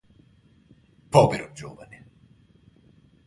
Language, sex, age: Italian, male, 19-29